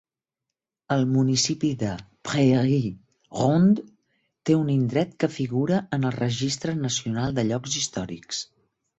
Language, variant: Catalan, Central